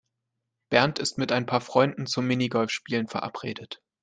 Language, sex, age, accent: German, male, 19-29, Deutschland Deutsch